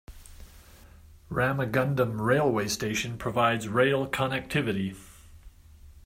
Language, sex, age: English, male, 60-69